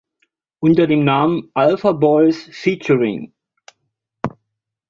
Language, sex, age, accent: German, male, 50-59, Deutschland Deutsch